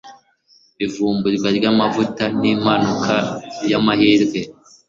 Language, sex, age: Kinyarwanda, male, 19-29